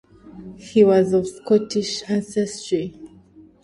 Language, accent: English, England English